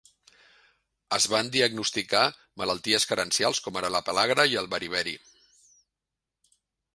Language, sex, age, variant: Catalan, male, 50-59, Central